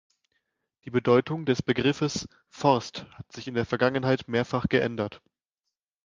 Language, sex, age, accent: German, male, 19-29, Deutschland Deutsch